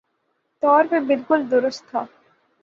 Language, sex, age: Urdu, female, 19-29